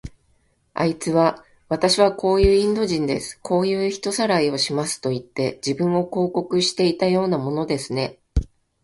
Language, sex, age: Japanese, female, 40-49